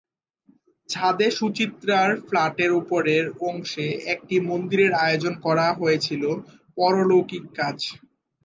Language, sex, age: Bengali, male, 19-29